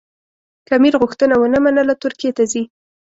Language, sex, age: Pashto, female, 19-29